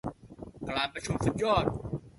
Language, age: Thai, under 19